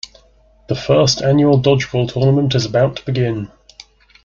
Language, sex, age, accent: English, male, 30-39, England English